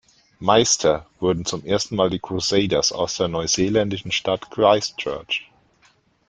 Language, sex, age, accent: German, male, 40-49, Deutschland Deutsch